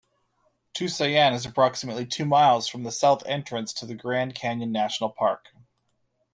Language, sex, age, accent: English, male, 30-39, Canadian English